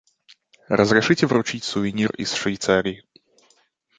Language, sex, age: Russian, male, 19-29